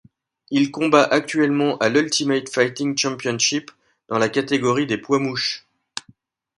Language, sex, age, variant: French, male, 50-59, Français de métropole